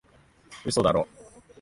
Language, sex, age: Japanese, male, 19-29